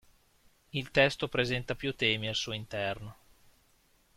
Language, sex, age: Italian, male, 30-39